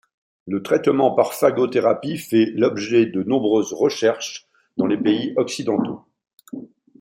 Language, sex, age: French, male, 60-69